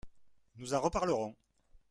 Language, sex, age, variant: French, male, 50-59, Français de métropole